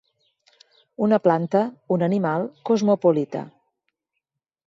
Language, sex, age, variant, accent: Catalan, female, 50-59, Central, central